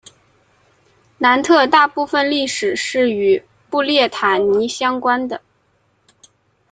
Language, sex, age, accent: Chinese, female, 19-29, 出生地：河南省